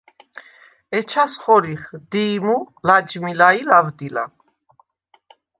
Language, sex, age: Svan, female, 50-59